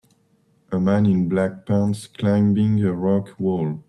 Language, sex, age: English, male, 30-39